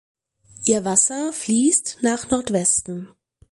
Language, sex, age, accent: German, female, 30-39, Deutschland Deutsch